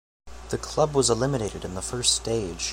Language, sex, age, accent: English, male, under 19, United States English